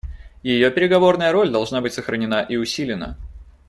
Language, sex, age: Russian, male, 19-29